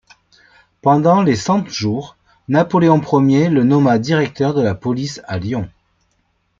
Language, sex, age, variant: French, male, 40-49, Français de métropole